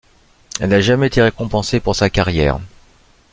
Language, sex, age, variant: French, male, 50-59, Français de métropole